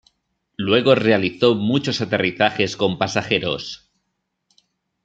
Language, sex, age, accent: Spanish, male, 30-39, España: Norte peninsular (Asturias, Castilla y León, Cantabria, País Vasco, Navarra, Aragón, La Rioja, Guadalajara, Cuenca)